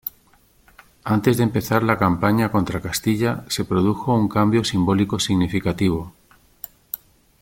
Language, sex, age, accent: Spanish, male, 60-69, España: Centro-Sur peninsular (Madrid, Toledo, Castilla-La Mancha)